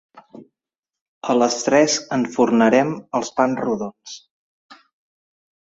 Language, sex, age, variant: Catalan, male, 40-49, Central